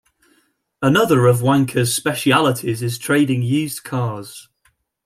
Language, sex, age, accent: English, male, 19-29, England English